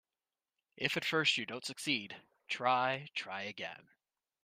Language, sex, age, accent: English, male, 30-39, United States English